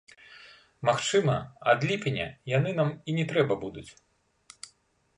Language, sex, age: Belarusian, male, 50-59